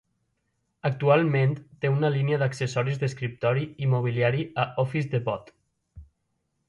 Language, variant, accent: Catalan, Valencià central, valencià